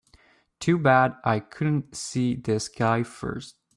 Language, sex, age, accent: English, male, 19-29, Canadian English